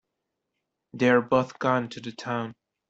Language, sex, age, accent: English, male, 19-29, United States English